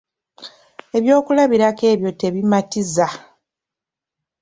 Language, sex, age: Ganda, female, 19-29